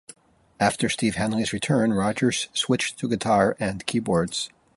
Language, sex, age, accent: English, male, 40-49, United States English